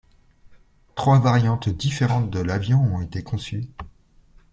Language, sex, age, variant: French, male, 40-49, Français de métropole